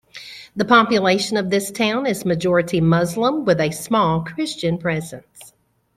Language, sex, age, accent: English, female, 50-59, United States English